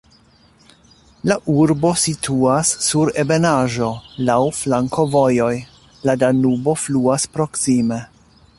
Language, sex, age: Esperanto, male, 40-49